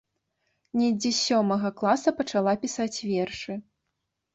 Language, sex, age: Belarusian, female, 19-29